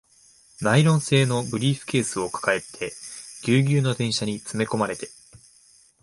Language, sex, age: Japanese, male, 19-29